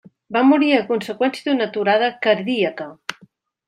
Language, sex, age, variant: Catalan, female, 50-59, Central